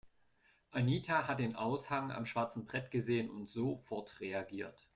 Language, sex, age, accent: German, male, 30-39, Deutschland Deutsch